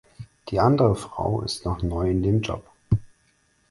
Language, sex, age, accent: German, male, 19-29, Deutschland Deutsch